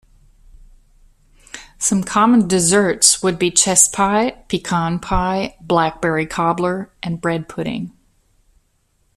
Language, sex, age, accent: English, female, 50-59, United States English